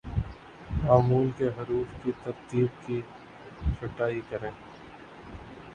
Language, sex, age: Urdu, male, 19-29